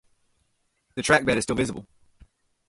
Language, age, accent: English, 30-39, United States English